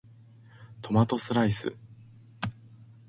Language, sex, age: Japanese, male, 19-29